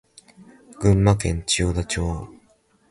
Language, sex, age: Japanese, male, 19-29